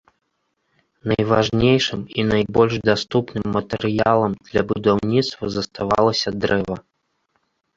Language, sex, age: Belarusian, male, 30-39